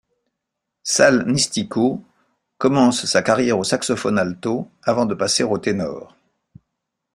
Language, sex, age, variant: French, male, 60-69, Français de métropole